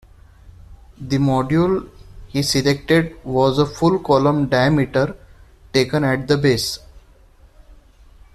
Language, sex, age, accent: English, male, 19-29, India and South Asia (India, Pakistan, Sri Lanka)